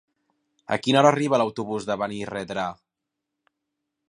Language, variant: Catalan, Central